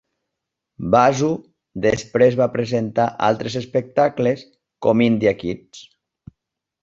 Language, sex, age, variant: Catalan, male, 40-49, Nord-Occidental